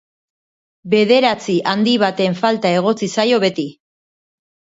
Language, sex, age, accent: Basque, female, 40-49, Mendebalekoa (Araba, Bizkaia, Gipuzkoako mendebaleko herri batzuk)